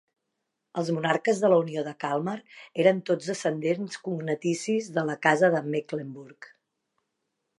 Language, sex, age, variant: Catalan, female, 40-49, Central